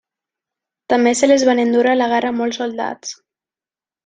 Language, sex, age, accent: Catalan, female, 19-29, valencià